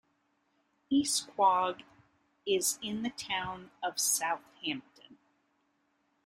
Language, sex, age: English, female, 50-59